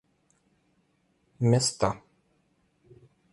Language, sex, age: Russian, male, 19-29